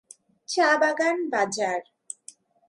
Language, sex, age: Bengali, female, under 19